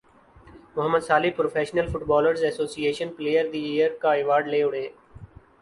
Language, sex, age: Urdu, male, 19-29